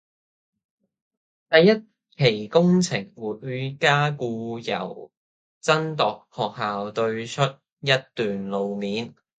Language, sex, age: Cantonese, male, under 19